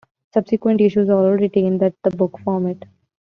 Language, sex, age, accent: English, female, 19-29, United States English